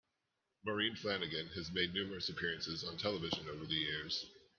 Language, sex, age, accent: English, male, 30-39, United States English